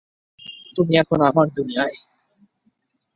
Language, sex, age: Bengali, male, 19-29